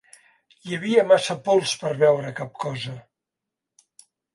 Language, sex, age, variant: Catalan, male, 70-79, Central